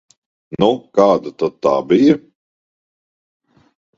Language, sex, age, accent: Latvian, male, 40-49, Rigas